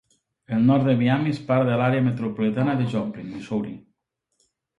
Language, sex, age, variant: Catalan, male, 40-49, Septentrional